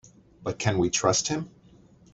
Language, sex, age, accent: English, male, 70-79, United States English